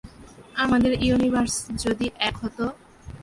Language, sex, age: Bengali, female, 19-29